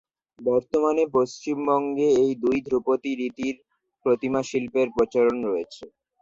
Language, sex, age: Bengali, male, 19-29